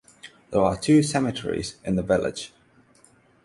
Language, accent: English, England English; India and South Asia (India, Pakistan, Sri Lanka)